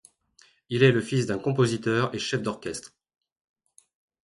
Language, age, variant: French, 50-59, Français de métropole